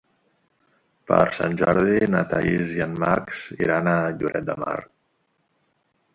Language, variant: Catalan, Central